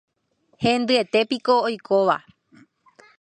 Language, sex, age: Guarani, female, 19-29